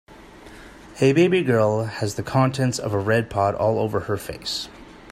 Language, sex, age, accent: English, male, 40-49, Canadian English